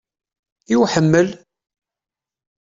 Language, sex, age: Kabyle, male, 30-39